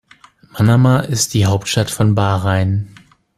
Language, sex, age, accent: German, male, 40-49, Deutschland Deutsch